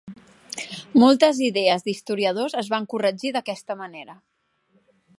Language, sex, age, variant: Catalan, female, 40-49, Central